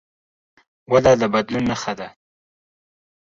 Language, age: Pashto, 30-39